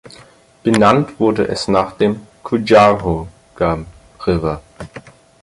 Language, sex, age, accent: German, male, under 19, Deutschland Deutsch